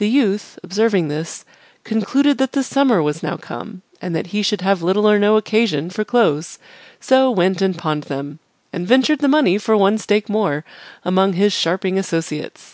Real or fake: real